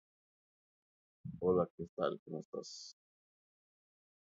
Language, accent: Spanish, México